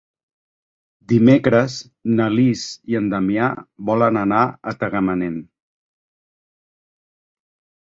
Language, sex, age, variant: Catalan, male, 50-59, Central